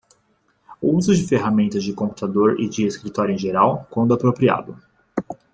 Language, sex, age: Portuguese, male, 19-29